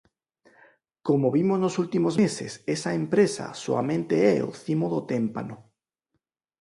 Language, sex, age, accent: Galician, male, 40-49, Normativo (estándar)